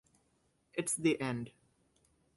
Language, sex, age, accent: English, male, 19-29, England English